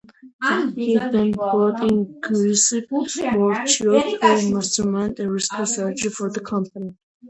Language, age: English, under 19